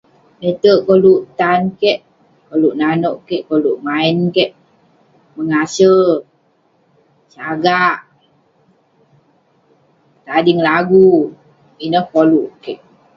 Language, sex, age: Western Penan, female, 30-39